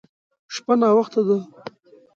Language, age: Pashto, 19-29